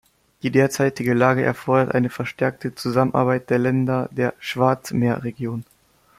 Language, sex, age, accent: German, male, under 19, Deutschland Deutsch